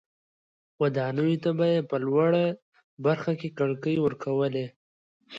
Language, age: Pashto, under 19